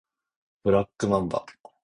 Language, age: Japanese, 30-39